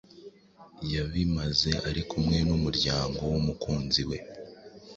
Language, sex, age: Kinyarwanda, male, 19-29